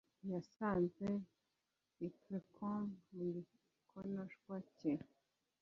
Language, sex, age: Kinyarwanda, female, 40-49